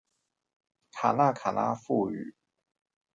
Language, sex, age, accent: Chinese, male, 40-49, 出生地：臺中市